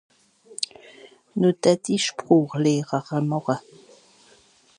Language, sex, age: Swiss German, female, 50-59